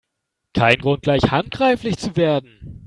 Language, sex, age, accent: German, male, 19-29, Deutschland Deutsch